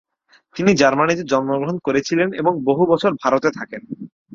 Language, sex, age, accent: Bengali, male, 19-29, Native